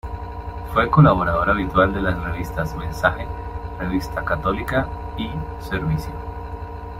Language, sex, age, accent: Spanish, male, 30-39, Andino-Pacífico: Colombia, Perú, Ecuador, oeste de Bolivia y Venezuela andina